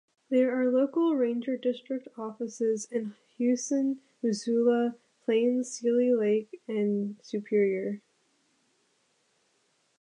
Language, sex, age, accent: English, female, 19-29, United States English